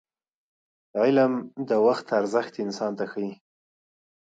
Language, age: Pashto, 30-39